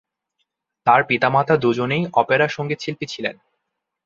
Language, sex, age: Bengali, male, 19-29